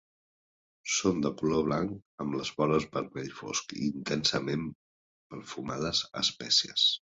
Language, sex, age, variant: Catalan, male, 40-49, Nord-Occidental